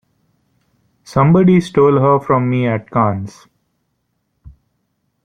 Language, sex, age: English, male, 19-29